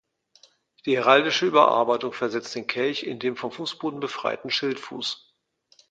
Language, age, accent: German, 50-59, Deutschland Deutsch